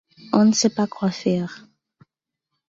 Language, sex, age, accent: French, female, 19-29, Français d’Haïti